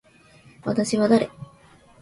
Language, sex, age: Japanese, female, under 19